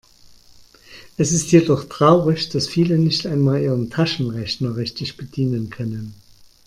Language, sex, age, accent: German, male, 50-59, Deutschland Deutsch